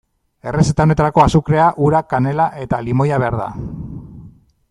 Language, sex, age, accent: Basque, male, 40-49, Mendebalekoa (Araba, Bizkaia, Gipuzkoako mendebaleko herri batzuk)